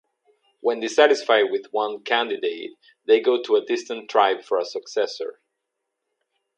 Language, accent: English, United States English; England English